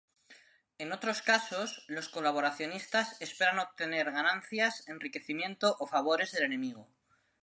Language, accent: Spanish, España: Centro-Sur peninsular (Madrid, Toledo, Castilla-La Mancha)